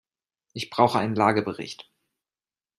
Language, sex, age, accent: German, male, 30-39, Deutschland Deutsch